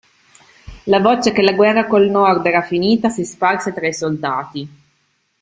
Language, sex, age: Italian, female, 30-39